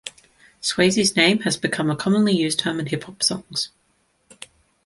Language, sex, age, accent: English, female, 19-29, Australian English